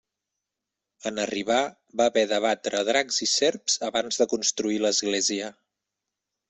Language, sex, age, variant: Catalan, male, 30-39, Central